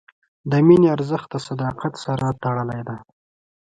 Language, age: Pashto, 19-29